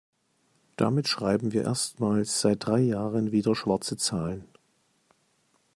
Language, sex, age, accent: German, male, 50-59, Deutschland Deutsch